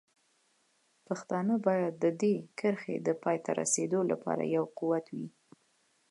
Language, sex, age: Pashto, female, 19-29